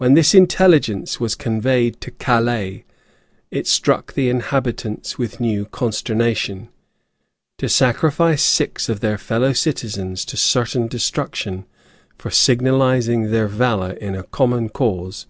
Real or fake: real